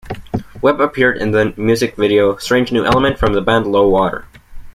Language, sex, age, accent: English, male, under 19, United States English